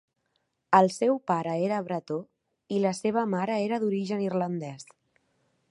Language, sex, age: Catalan, female, 19-29